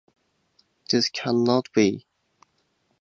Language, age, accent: English, 19-29, United States English